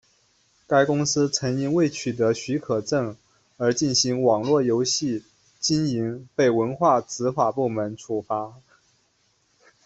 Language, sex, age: Chinese, male, 30-39